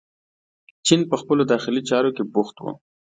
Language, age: Pashto, 19-29